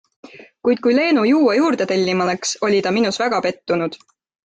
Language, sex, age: Estonian, female, 19-29